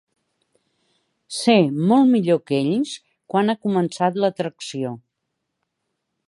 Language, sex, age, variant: Catalan, female, 60-69, Central